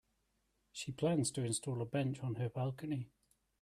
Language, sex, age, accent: English, male, 30-39, Welsh English